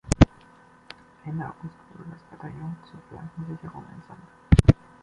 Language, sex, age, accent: German, male, 19-29, Deutschland Deutsch